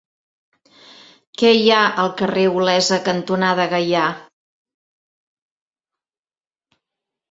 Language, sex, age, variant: Catalan, female, 60-69, Central